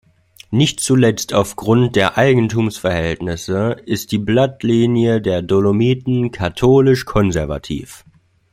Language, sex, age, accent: German, male, 19-29, Deutschland Deutsch